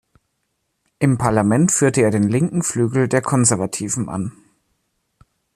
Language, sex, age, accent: German, male, 19-29, Deutschland Deutsch